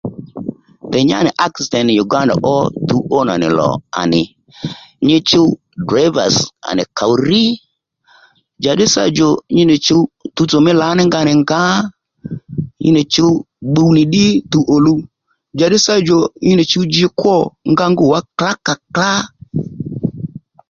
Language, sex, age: Lendu, male, 60-69